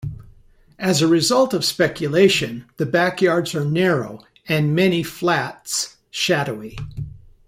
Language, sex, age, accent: English, male, 60-69, United States English